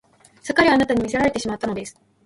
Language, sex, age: Japanese, female, 19-29